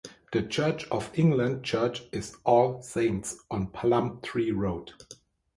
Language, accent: English, England English